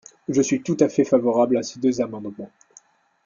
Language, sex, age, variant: French, male, 19-29, Français de métropole